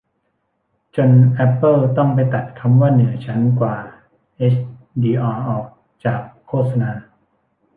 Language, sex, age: Thai, male, 19-29